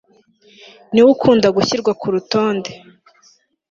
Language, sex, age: Kinyarwanda, female, 19-29